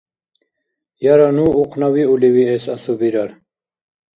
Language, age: Dargwa, 50-59